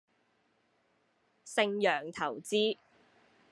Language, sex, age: Cantonese, female, 19-29